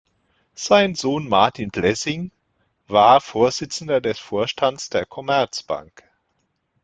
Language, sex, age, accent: German, male, 40-49, Deutschland Deutsch